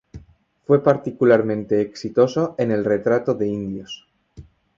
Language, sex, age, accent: Spanish, male, 19-29, España: Centro-Sur peninsular (Madrid, Toledo, Castilla-La Mancha)